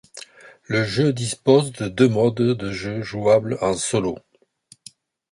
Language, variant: French, Français de métropole